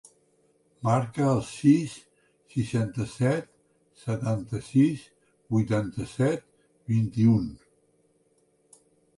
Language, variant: Catalan, Central